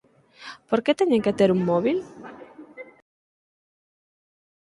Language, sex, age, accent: Galician, female, 19-29, Oriental (común en zona oriental)